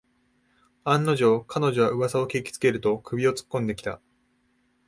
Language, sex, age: Japanese, male, 19-29